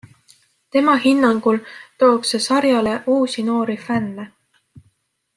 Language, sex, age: Estonian, female, 19-29